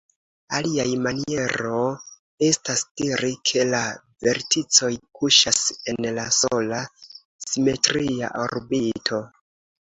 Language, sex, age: Esperanto, male, 19-29